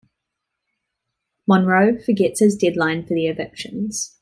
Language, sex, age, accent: English, female, 19-29, New Zealand English